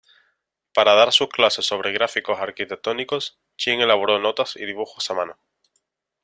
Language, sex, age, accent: Spanish, male, under 19, España: Sur peninsular (Andalucia, Extremadura, Murcia)